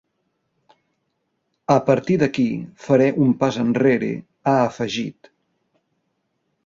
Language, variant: Catalan, Central